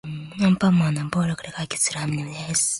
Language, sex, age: Japanese, female, 19-29